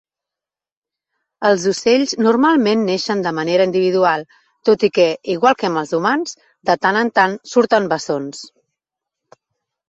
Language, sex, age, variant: Catalan, female, 40-49, Central